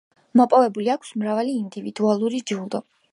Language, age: Georgian, under 19